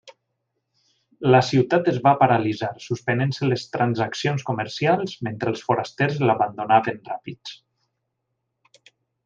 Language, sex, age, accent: Catalan, male, 40-49, valencià